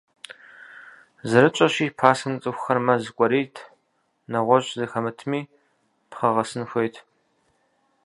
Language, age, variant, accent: Kabardian, 19-29, Адыгэбзэ (Къэбэрдей, Кирил, псоми зэдай), Джылэхъстэней (Gilahsteney)